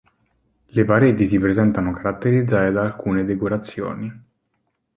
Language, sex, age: Italian, male, 19-29